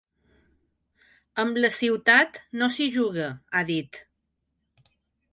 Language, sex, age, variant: Catalan, female, 40-49, Balear